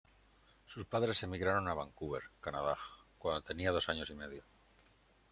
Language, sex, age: Spanish, male, 30-39